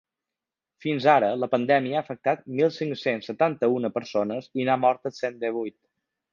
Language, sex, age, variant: Catalan, male, 19-29, Balear